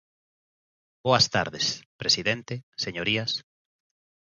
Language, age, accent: Galician, 40-49, Oriental (común en zona oriental)